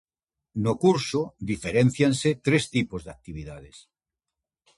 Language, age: Galician, 60-69